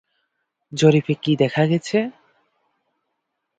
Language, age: Bengali, 19-29